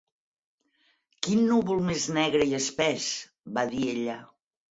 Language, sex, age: Catalan, female, 50-59